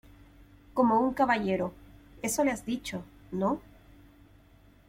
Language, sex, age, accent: Spanish, female, 19-29, Andino-Pacífico: Colombia, Perú, Ecuador, oeste de Bolivia y Venezuela andina